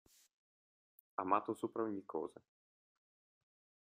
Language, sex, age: Italian, male, 19-29